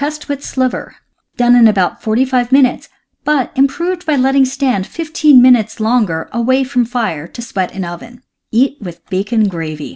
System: none